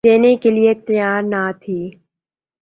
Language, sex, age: Urdu, male, 19-29